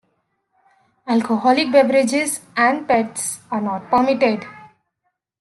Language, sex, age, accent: English, female, 19-29, United States English